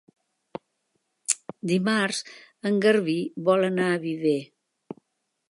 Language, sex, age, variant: Catalan, female, 60-69, Central